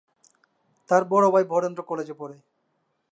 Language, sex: Bengali, male